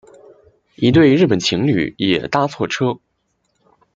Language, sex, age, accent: Chinese, male, 19-29, 出生地：山东省